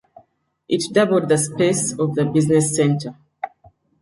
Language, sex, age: English, female, 40-49